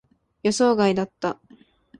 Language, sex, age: Japanese, female, 19-29